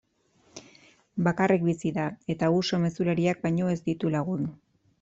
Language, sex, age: Basque, female, 40-49